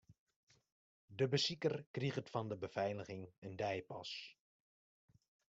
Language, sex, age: Western Frisian, male, 19-29